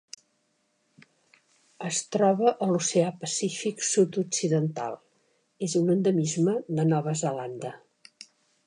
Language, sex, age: Catalan, female, 70-79